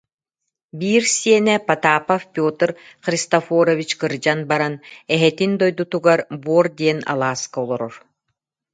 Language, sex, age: Yakut, female, 50-59